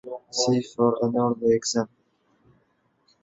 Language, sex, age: English, male, 19-29